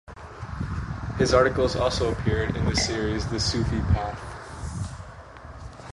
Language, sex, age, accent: English, male, under 19, United States English